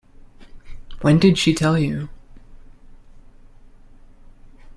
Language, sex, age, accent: English, male, 19-29, United States English